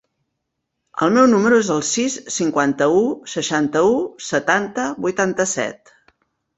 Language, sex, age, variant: Catalan, female, 50-59, Central